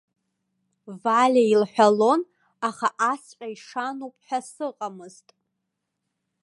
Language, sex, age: Abkhazian, female, 19-29